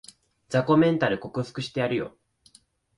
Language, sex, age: Japanese, male, 19-29